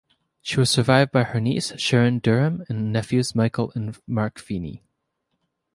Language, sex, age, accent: English, male, 19-29, Canadian English